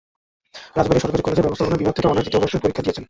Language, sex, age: Bengali, male, 19-29